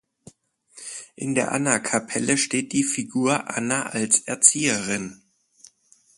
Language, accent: German, Deutschland Deutsch